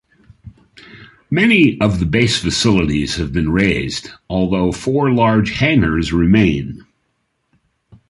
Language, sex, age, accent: English, male, 70-79, United States English